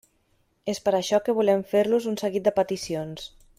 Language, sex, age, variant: Catalan, female, 30-39, Central